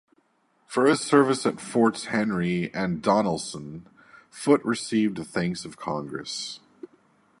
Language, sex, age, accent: English, male, 30-39, United States English